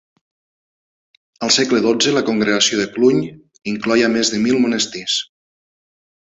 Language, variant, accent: Catalan, Nord-Occidental, Lleida